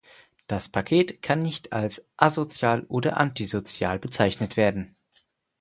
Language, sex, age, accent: German, male, 19-29, Deutschland Deutsch